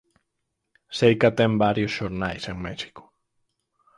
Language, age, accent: Galician, 19-29, Normativo (estándar)